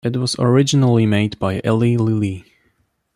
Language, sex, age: English, male, under 19